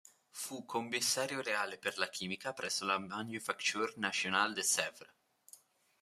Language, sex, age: Italian, male, under 19